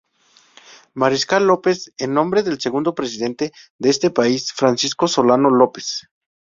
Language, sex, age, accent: Spanish, male, 19-29, México